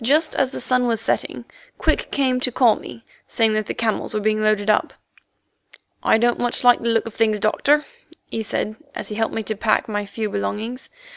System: none